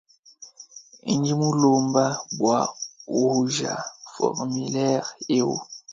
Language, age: Luba-Lulua, 19-29